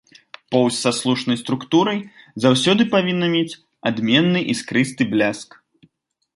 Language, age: Belarusian, 19-29